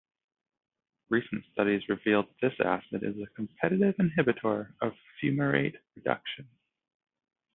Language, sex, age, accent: English, male, 30-39, Canadian English